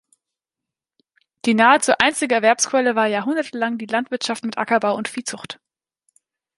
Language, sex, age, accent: German, male, 19-29, Deutschland Deutsch